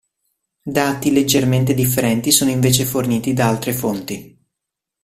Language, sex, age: Italian, male, 19-29